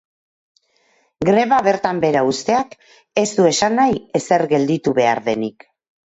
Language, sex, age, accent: Basque, female, 50-59, Mendebalekoa (Araba, Bizkaia, Gipuzkoako mendebaleko herri batzuk)